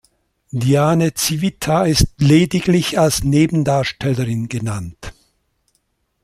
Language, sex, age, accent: German, male, 70-79, Schweizerdeutsch